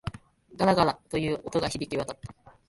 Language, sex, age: Japanese, female, 19-29